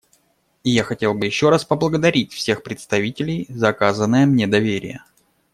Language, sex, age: Russian, male, 40-49